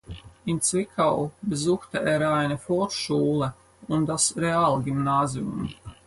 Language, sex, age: German, female, 50-59